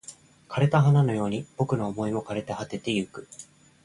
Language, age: Japanese, 19-29